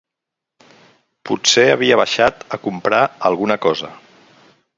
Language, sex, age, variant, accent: Catalan, male, 50-59, Central, Barceloní